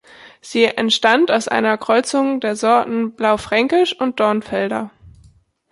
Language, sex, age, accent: German, female, 19-29, Deutschland Deutsch